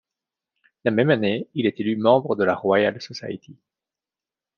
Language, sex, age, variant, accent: French, male, 30-39, Français d'Europe, Français de Belgique